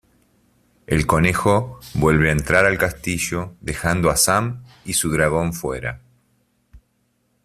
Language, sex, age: Spanish, male, 40-49